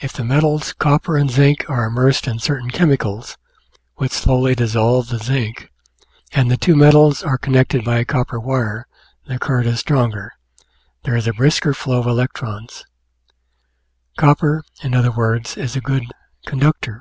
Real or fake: real